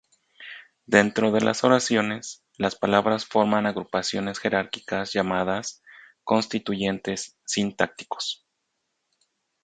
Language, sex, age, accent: Spanish, male, 40-49, México